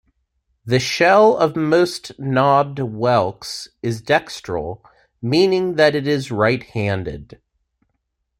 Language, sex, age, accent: English, male, 40-49, United States English